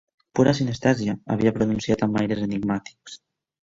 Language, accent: Catalan, valencià